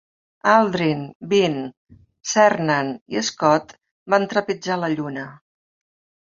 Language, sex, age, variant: Catalan, female, 50-59, Central